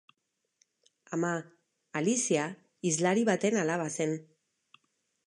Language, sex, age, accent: Basque, female, 50-59, Erdialdekoa edo Nafarra (Gipuzkoa, Nafarroa)